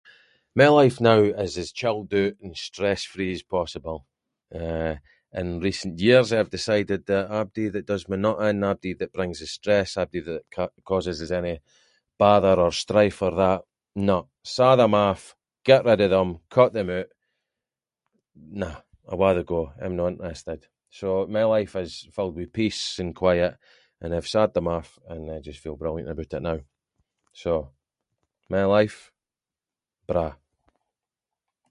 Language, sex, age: Scots, male, 30-39